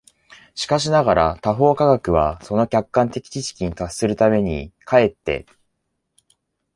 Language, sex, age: Japanese, male, 30-39